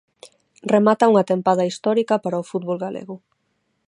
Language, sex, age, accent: Galician, female, 30-39, Normativo (estándar); Neofalante